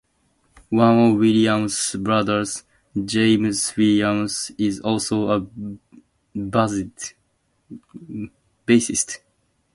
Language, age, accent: English, 19-29, United States English